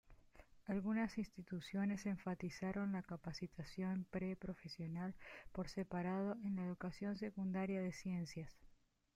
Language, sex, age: Spanish, female, 30-39